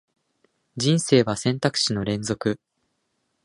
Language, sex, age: Japanese, male, 19-29